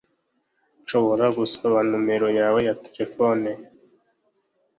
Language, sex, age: Kinyarwanda, male, 19-29